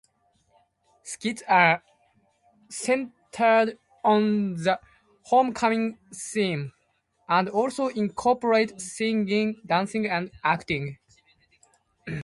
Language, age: English, 19-29